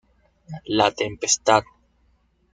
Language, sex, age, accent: Spanish, male, 19-29, Caribe: Cuba, Venezuela, Puerto Rico, República Dominicana, Panamá, Colombia caribeña, México caribeño, Costa del golfo de México